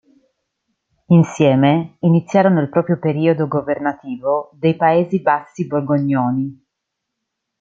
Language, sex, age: Italian, female, 30-39